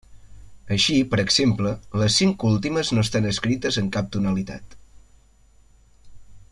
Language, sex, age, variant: Catalan, male, 19-29, Central